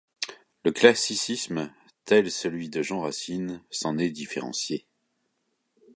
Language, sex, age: French, male, 40-49